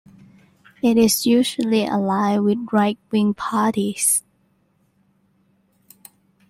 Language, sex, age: English, female, 19-29